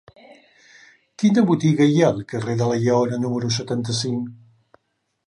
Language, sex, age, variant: Catalan, male, 70-79, Central